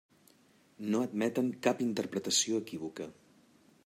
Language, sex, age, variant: Catalan, male, 40-49, Central